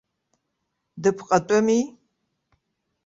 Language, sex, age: Abkhazian, female, 60-69